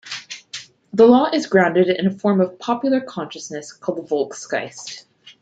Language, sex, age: English, female, 30-39